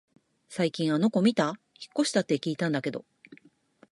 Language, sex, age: Japanese, female, 40-49